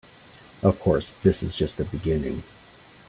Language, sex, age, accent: English, male, 40-49, United States English